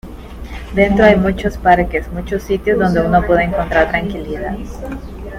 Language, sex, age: Spanish, female, 19-29